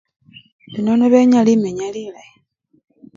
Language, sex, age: Luyia, male, 30-39